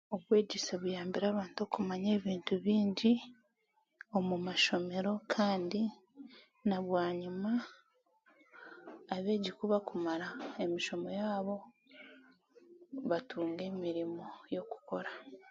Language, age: Chiga, 19-29